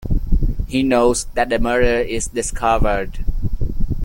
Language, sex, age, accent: English, male, 19-29, United States English